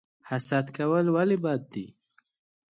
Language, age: Pashto, 30-39